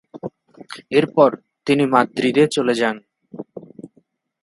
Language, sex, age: Bengali, male, 30-39